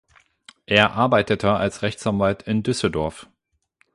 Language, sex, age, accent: German, male, 30-39, Deutschland Deutsch